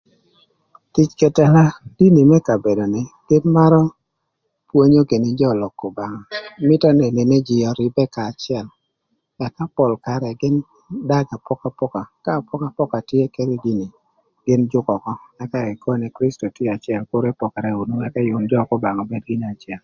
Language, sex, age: Thur, male, 40-49